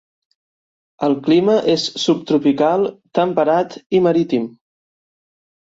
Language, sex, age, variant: Catalan, male, 19-29, Central